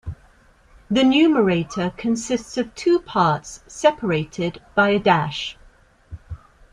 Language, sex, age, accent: English, female, 40-49, England English